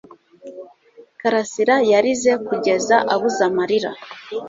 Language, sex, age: Kinyarwanda, female, 30-39